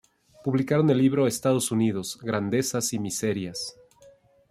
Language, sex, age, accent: Spanish, male, 40-49, México